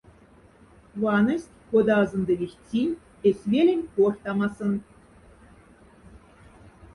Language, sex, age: Moksha, female, 40-49